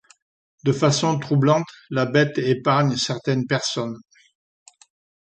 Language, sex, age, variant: French, male, 60-69, Français de métropole